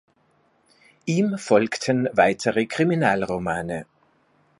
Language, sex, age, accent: German, male, 60-69, Österreichisches Deutsch